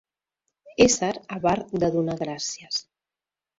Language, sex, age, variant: Catalan, female, 50-59, Central